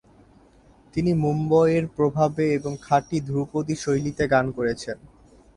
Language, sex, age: Bengali, male, 19-29